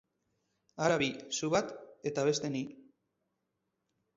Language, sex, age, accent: Basque, male, 30-39, Mendebalekoa (Araba, Bizkaia, Gipuzkoako mendebaleko herri batzuk)